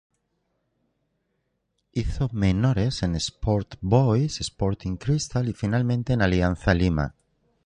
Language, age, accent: Spanish, 50-59, España: Norte peninsular (Asturias, Castilla y León, Cantabria, País Vasco, Navarra, Aragón, La Rioja, Guadalajara, Cuenca)